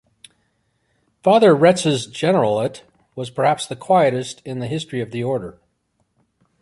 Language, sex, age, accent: English, male, 60-69, United States English